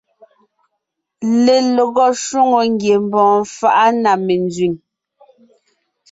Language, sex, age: Ngiemboon, female, 30-39